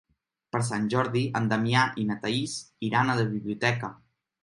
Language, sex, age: Catalan, male, 19-29